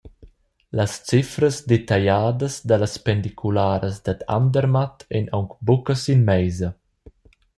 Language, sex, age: Romansh, male, 19-29